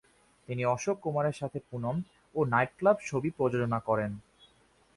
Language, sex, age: Bengali, male, 19-29